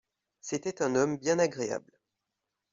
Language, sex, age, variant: French, male, 30-39, Français de métropole